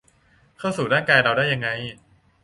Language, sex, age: Thai, male, under 19